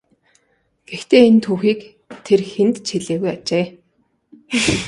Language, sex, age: Mongolian, female, 19-29